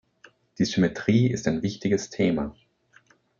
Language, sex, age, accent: German, male, 30-39, Österreichisches Deutsch